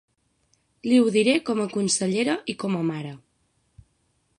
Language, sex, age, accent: Catalan, female, 19-29, central; septentrional